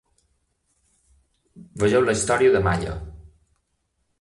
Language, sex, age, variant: Catalan, male, 30-39, Balear